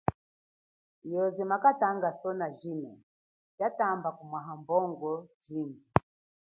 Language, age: Chokwe, 40-49